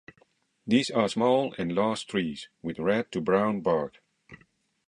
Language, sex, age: English, male, 40-49